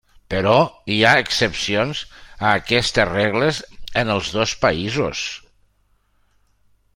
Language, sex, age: Catalan, male, 60-69